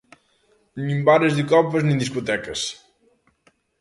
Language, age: Galician, 19-29